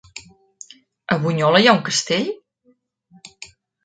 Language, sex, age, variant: Catalan, female, 40-49, Central